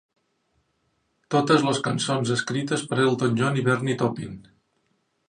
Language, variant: Catalan, Central